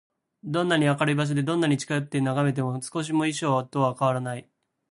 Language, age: Japanese, 19-29